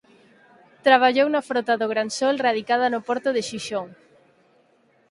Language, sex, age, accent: Galician, female, 19-29, Atlántico (seseo e gheada)